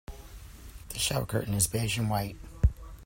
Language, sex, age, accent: English, male, 40-49, United States English